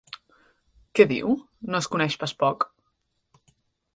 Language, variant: Catalan, Central